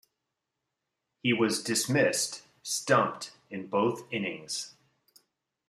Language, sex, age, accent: English, male, 30-39, United States English